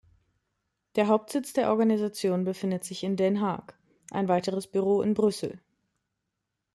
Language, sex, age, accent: German, female, 30-39, Deutschland Deutsch